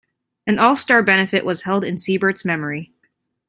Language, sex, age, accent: English, female, 19-29, United States English